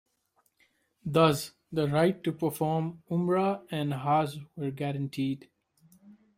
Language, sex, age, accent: English, male, 19-29, India and South Asia (India, Pakistan, Sri Lanka)